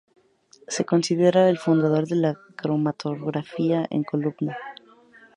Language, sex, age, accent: Spanish, female, 19-29, México